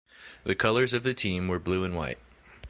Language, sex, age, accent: English, male, 30-39, United States English